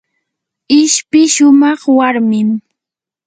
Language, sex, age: Yanahuanca Pasco Quechua, female, 19-29